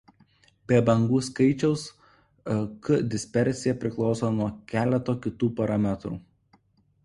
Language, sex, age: Lithuanian, male, 19-29